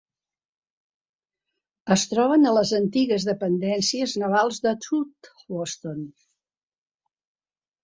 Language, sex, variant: Catalan, female, Central